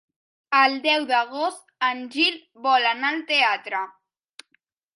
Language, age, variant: Catalan, under 19, Central